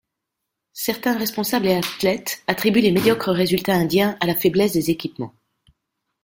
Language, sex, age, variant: French, female, 50-59, Français de métropole